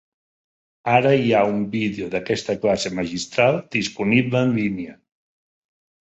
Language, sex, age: Catalan, male, 50-59